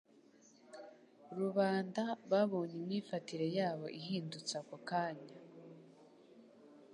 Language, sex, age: Kinyarwanda, female, 19-29